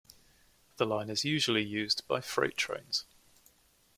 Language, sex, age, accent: English, male, 19-29, England English